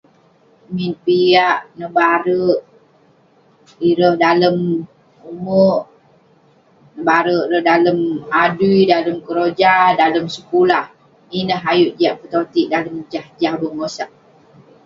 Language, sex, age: Western Penan, female, 30-39